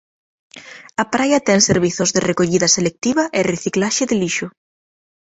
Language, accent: Galician, Normativo (estándar)